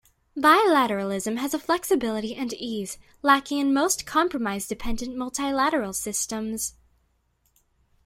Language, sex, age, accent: English, female, under 19, United States English